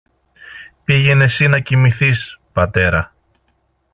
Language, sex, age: Greek, male, 40-49